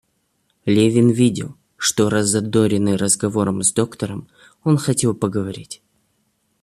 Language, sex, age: Russian, male, 19-29